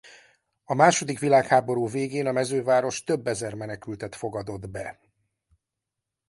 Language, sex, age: Hungarian, male, 50-59